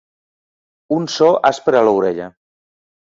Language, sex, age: Catalan, male, 50-59